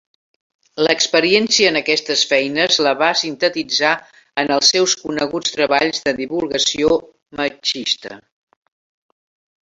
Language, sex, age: Catalan, female, 70-79